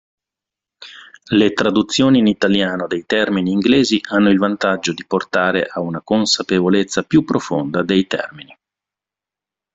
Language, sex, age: Italian, male, 40-49